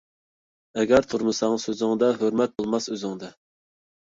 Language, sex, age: Uyghur, male, 30-39